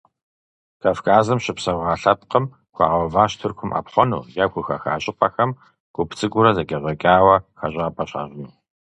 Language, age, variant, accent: Kabardian, 40-49, Адыгэбзэ (Къэбэрдей, Кирил, псоми зэдай), Джылэхъстэней (Gilahsteney)